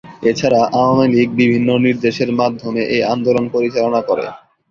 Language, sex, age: Bengali, male, 19-29